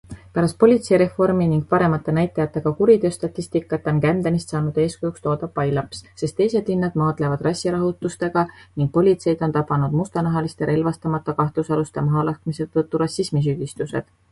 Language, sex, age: Estonian, female, 30-39